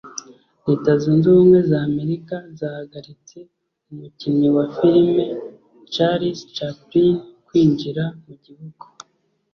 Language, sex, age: Kinyarwanda, male, 30-39